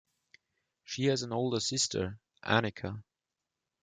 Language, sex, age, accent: English, male, 19-29, United States English